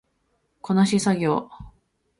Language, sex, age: Japanese, female, 19-29